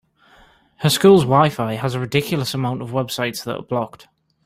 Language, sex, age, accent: English, male, 19-29, England English